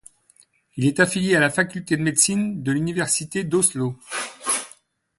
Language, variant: French, Français de métropole